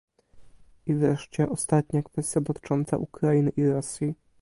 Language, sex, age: Polish, male, under 19